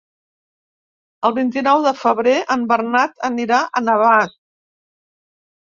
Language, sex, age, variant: Catalan, female, 70-79, Central